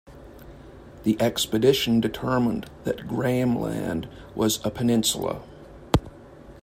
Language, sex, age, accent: English, male, 40-49, Canadian English